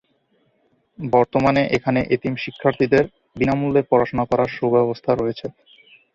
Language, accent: Bengali, Native